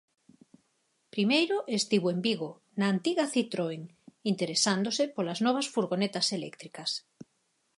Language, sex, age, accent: Galician, female, 50-59, Normativo (estándar)